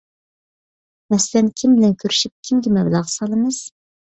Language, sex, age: Uyghur, female, 30-39